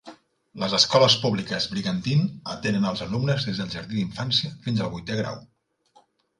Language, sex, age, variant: Catalan, male, 40-49, Central